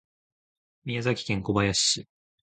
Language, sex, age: Japanese, male, 19-29